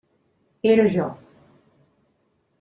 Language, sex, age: Catalan, female, 70-79